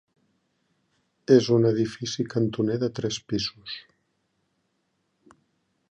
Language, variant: Catalan, Central